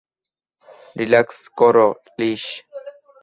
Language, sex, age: Bengali, male, under 19